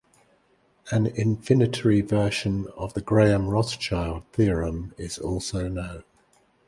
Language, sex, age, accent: English, male, 60-69, England English